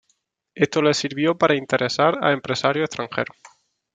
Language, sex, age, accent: Spanish, male, 19-29, España: Sur peninsular (Andalucia, Extremadura, Murcia)